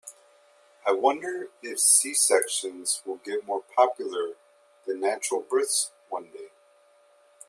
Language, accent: English, United States English